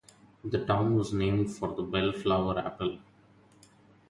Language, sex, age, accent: English, male, 30-39, India and South Asia (India, Pakistan, Sri Lanka)